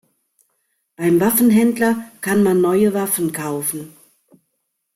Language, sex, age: German, female, 50-59